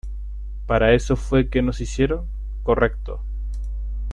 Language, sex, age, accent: Spanish, male, 30-39, Chileno: Chile, Cuyo